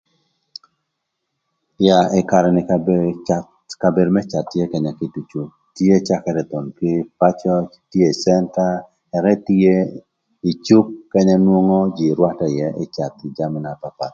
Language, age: Thur, 40-49